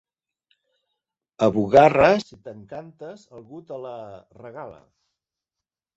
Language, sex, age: Catalan, male, 50-59